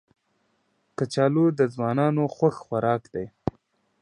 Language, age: Pashto, 19-29